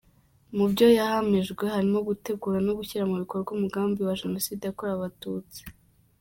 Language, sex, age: Kinyarwanda, female, under 19